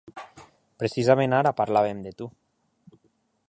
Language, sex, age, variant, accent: Catalan, male, 19-29, Valencià meridional, valencià